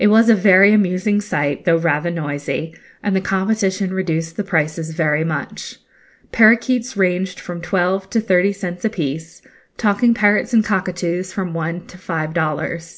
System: none